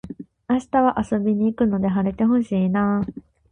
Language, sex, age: Japanese, female, 19-29